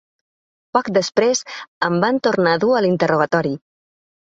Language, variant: Catalan, Balear